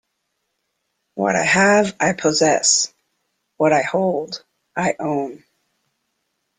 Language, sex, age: English, female, 50-59